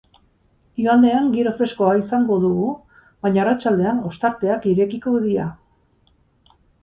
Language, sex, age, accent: Basque, female, 50-59, Erdialdekoa edo Nafarra (Gipuzkoa, Nafarroa)